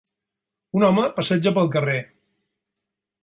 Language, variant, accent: Catalan, Balear, balear